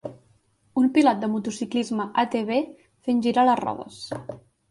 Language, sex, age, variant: Catalan, female, 19-29, Central